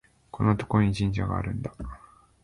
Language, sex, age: Japanese, male, 19-29